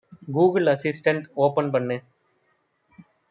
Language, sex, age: Tamil, male, 30-39